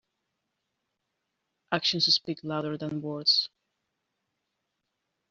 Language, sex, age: English, female, under 19